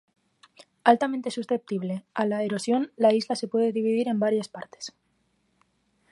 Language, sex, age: Spanish, female, under 19